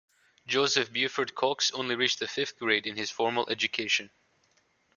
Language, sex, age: English, male, 19-29